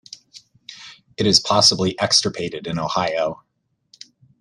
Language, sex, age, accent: English, male, 30-39, United States English